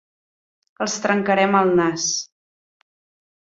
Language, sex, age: Catalan, female, 30-39